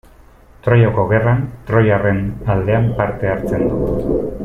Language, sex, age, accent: Basque, male, 40-49, Mendebalekoa (Araba, Bizkaia, Gipuzkoako mendebaleko herri batzuk)